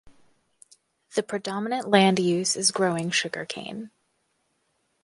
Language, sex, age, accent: English, female, 19-29, United States English